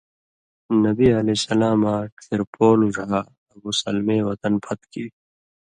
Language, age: Indus Kohistani, 30-39